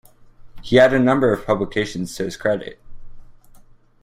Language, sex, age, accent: English, male, under 19, United States English